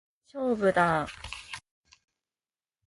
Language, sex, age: Japanese, female, 19-29